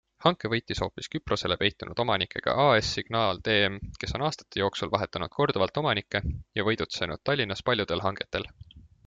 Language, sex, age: Estonian, male, 19-29